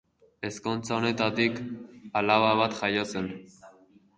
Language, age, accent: Basque, under 19, Erdialdekoa edo Nafarra (Gipuzkoa, Nafarroa)